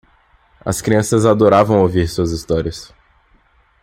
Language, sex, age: Portuguese, male, 19-29